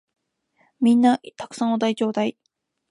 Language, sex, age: Japanese, female, 19-29